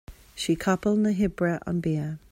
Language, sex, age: Irish, female, 40-49